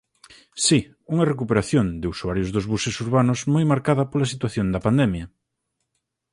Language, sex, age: Galician, male, 30-39